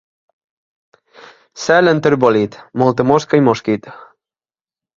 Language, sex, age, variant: Catalan, male, 19-29, Balear